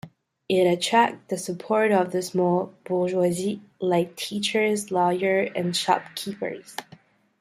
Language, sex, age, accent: English, female, under 19, United States English